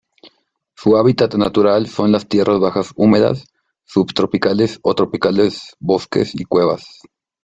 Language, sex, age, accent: Spanish, male, 30-39, México